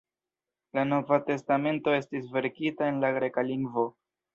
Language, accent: Esperanto, Internacia